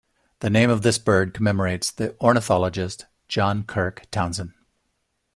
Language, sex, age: English, male, 60-69